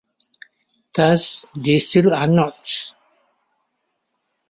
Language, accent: English, Malaysian English